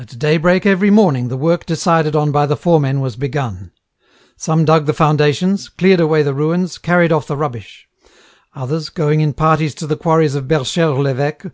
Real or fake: real